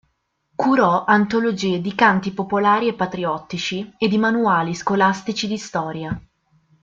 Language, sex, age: Italian, female, under 19